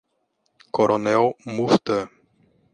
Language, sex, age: Portuguese, male, 30-39